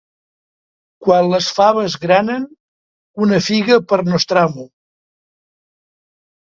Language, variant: Catalan, Septentrional